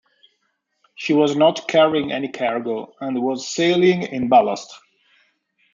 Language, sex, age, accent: English, male, 40-49, United States English